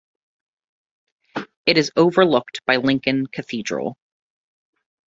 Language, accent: English, United States English